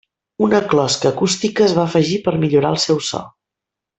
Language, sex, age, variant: Catalan, female, 40-49, Central